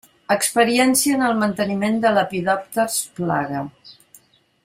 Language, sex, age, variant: Catalan, female, 60-69, Central